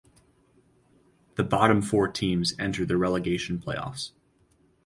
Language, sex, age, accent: English, male, 30-39, United States English